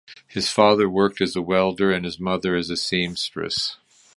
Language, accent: English, United States English